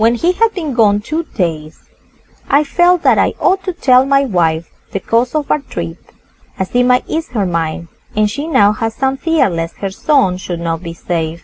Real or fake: real